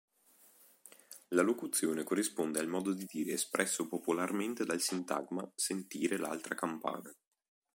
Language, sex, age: Italian, male, 19-29